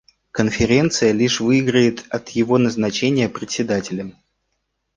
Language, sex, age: Russian, male, 40-49